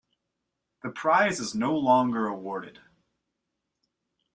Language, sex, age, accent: English, male, 19-29, United States English